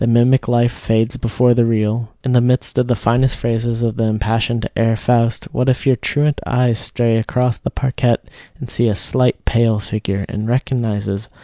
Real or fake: real